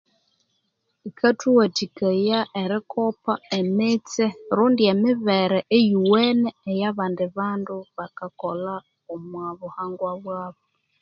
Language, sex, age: Konzo, female, 30-39